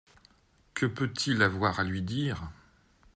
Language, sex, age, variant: French, male, 50-59, Français de métropole